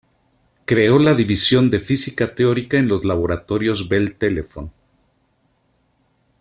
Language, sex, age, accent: Spanish, male, 50-59, México